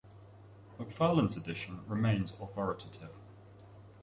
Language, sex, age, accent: English, male, 30-39, England English